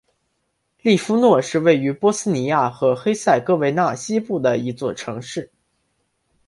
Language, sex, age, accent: Chinese, male, under 19, 出生地：辽宁省